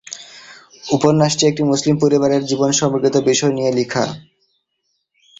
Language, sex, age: Bengali, male, 19-29